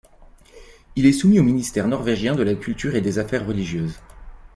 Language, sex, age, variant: French, male, 30-39, Français de métropole